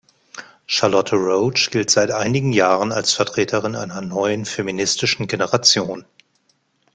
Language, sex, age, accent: German, male, 50-59, Deutschland Deutsch